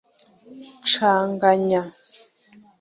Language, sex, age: Kinyarwanda, female, 19-29